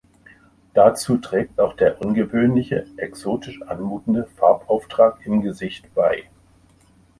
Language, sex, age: German, male, 60-69